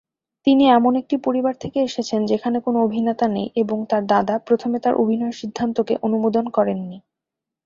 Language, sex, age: Bengali, female, under 19